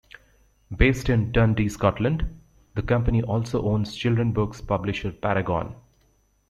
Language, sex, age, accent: English, male, 40-49, United States English